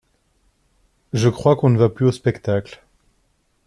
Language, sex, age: French, male, 30-39